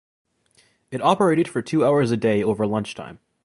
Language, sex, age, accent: English, male, 19-29, United States English